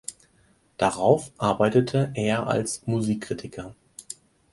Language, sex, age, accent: German, male, 19-29, Deutschland Deutsch